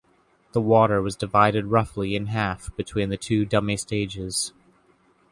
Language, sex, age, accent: English, male, 19-29, United States English